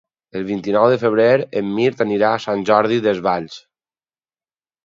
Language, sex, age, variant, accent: Catalan, male, 30-39, Valencià meridional, valencià